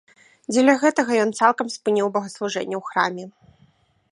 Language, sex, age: Belarusian, female, 19-29